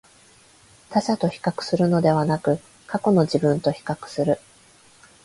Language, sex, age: Japanese, female, 30-39